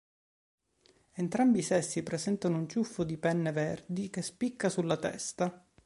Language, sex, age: Italian, male, 30-39